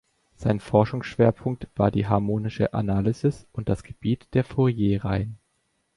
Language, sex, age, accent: German, male, 19-29, Deutschland Deutsch